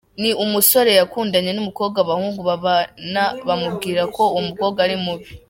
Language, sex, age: Kinyarwanda, female, under 19